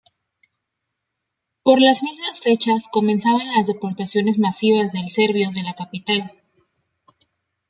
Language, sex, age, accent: Spanish, female, 19-29, México